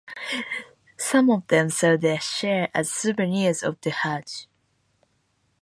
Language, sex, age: English, female, 19-29